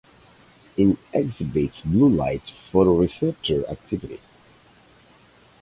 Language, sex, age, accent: English, male, 40-49, United States English